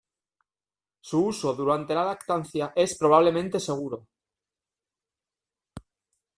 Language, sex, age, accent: Spanish, male, 40-49, España: Norte peninsular (Asturias, Castilla y León, Cantabria, País Vasco, Navarra, Aragón, La Rioja, Guadalajara, Cuenca)